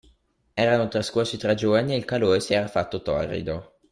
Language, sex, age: Italian, male, under 19